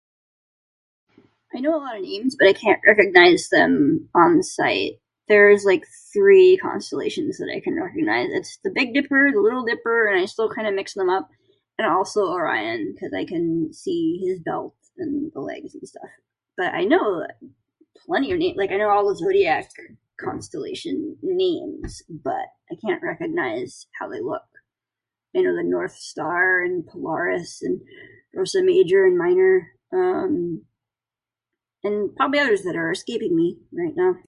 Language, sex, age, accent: English, female, 30-39, United States English